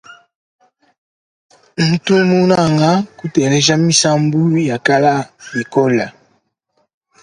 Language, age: Luba-Lulua, 30-39